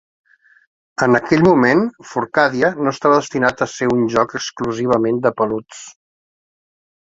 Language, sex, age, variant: Catalan, male, 40-49, Central